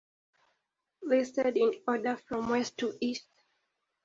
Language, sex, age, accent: English, female, 19-29, United States English